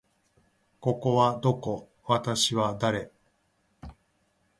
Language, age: Japanese, 40-49